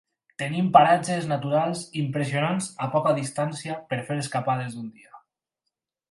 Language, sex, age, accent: Catalan, male, 19-29, valencià